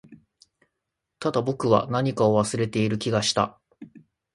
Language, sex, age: Japanese, male, 30-39